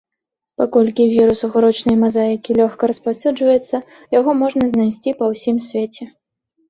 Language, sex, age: Belarusian, female, 19-29